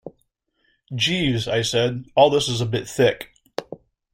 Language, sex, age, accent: English, male, 40-49, United States English